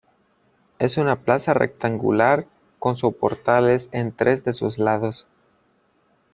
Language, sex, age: Spanish, male, 19-29